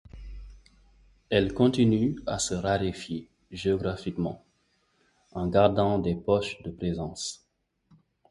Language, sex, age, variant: French, male, 30-39, Français d'Afrique subsaharienne et des îles africaines